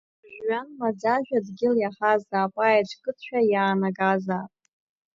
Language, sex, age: Abkhazian, female, under 19